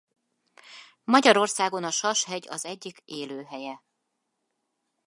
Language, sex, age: Hungarian, female, 50-59